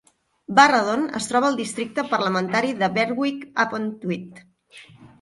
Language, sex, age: Catalan, female, 40-49